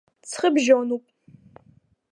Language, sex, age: Abkhazian, female, under 19